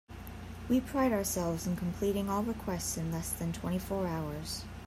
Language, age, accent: English, 19-29, United States English